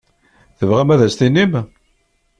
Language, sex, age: Kabyle, male, 50-59